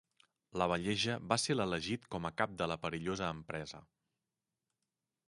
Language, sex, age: Catalan, male, 40-49